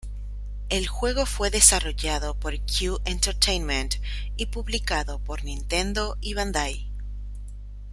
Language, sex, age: Spanish, female, 19-29